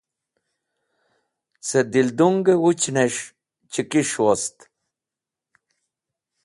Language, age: Wakhi, 70-79